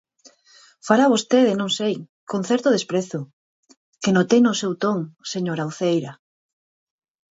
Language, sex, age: Galician, female, 40-49